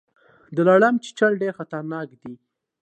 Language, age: Pashto, 19-29